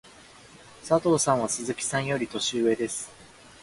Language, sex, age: Japanese, male, 19-29